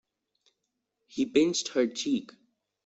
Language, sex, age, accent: English, male, under 19, India and South Asia (India, Pakistan, Sri Lanka)